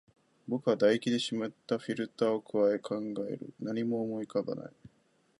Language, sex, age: Japanese, male, 19-29